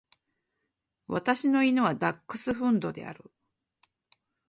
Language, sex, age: Japanese, female, 50-59